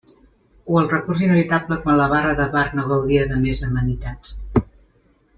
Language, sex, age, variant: Catalan, male, 40-49, Central